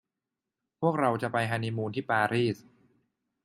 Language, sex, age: Thai, male, 19-29